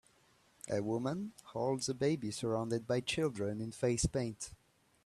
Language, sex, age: English, male, 19-29